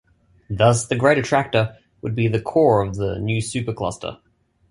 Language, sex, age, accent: English, male, 19-29, Australian English